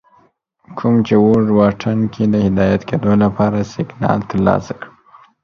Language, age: Pashto, under 19